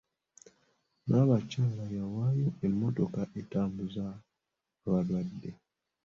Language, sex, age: Ganda, male, 19-29